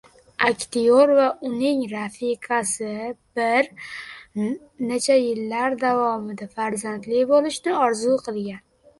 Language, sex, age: Uzbek, male, under 19